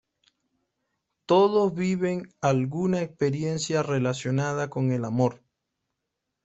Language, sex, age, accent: Spanish, male, 30-39, Caribe: Cuba, Venezuela, Puerto Rico, República Dominicana, Panamá, Colombia caribeña, México caribeño, Costa del golfo de México